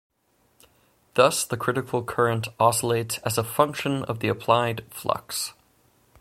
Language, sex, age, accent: English, male, 30-39, United States English